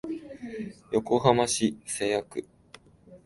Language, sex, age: Japanese, male, 19-29